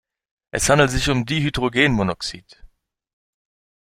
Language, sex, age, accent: German, male, 19-29, Deutschland Deutsch